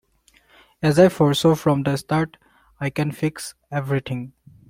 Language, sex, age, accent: English, male, 19-29, India and South Asia (India, Pakistan, Sri Lanka)